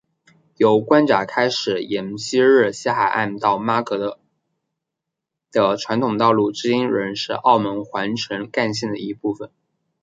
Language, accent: Chinese, 出生地：浙江省